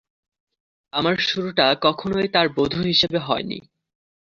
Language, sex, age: Bengali, male, under 19